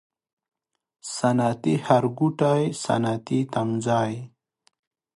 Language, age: Pashto, 19-29